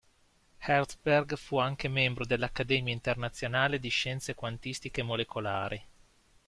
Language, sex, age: Italian, male, 30-39